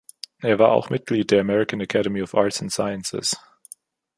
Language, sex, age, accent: German, male, 19-29, Deutschland Deutsch